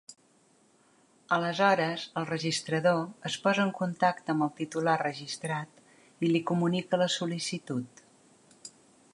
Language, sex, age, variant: Catalan, female, 60-69, Central